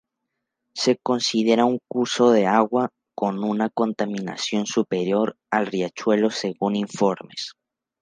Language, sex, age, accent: Spanish, male, under 19, México